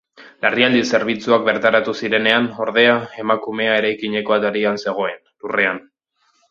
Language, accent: Basque, Erdialdekoa edo Nafarra (Gipuzkoa, Nafarroa)